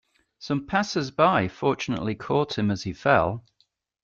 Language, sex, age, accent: English, male, 50-59, England English